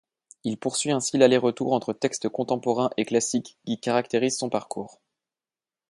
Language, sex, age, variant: French, male, 30-39, Français de métropole